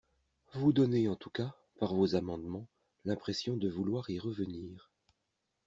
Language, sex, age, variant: French, male, 50-59, Français de métropole